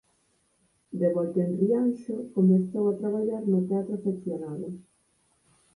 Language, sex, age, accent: Galician, female, 30-39, Normativo (estándar)